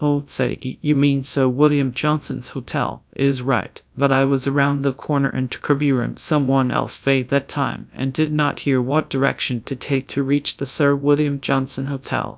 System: TTS, GradTTS